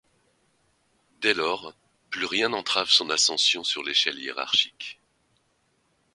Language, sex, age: French, male, 50-59